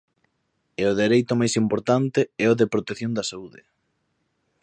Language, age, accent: Galician, 19-29, Atlántico (seseo e gheada)